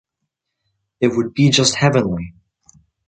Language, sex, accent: English, male, United States English